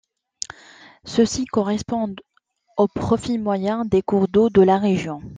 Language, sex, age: French, female, 30-39